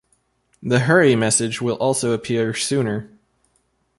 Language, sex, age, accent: English, male, 19-29, United States English